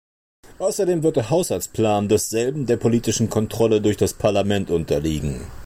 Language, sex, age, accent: German, male, 40-49, Deutschland Deutsch